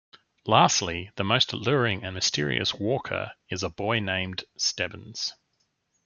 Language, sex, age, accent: English, male, 30-39, Australian English